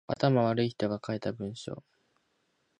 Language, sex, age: Japanese, male, under 19